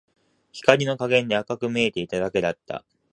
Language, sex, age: Japanese, male, 19-29